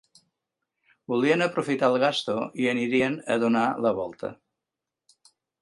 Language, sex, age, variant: Catalan, male, 70-79, Central